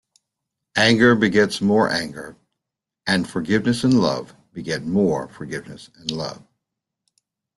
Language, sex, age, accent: English, male, 60-69, United States English